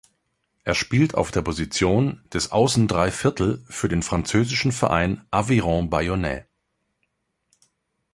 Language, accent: German, Deutschland Deutsch